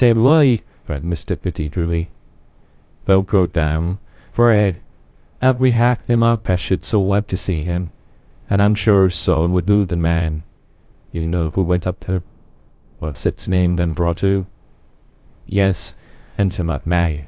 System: TTS, VITS